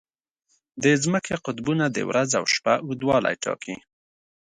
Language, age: Pashto, 30-39